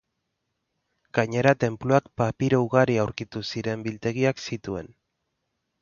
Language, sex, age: Basque, male, 30-39